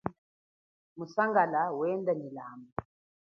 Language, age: Chokwe, 40-49